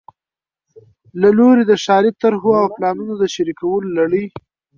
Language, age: Pashto, 30-39